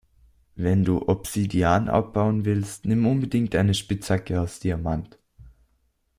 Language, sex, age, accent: German, male, under 19, Österreichisches Deutsch